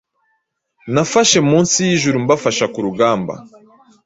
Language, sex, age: Kinyarwanda, male, 19-29